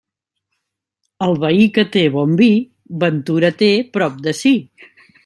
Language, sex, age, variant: Catalan, female, 19-29, Central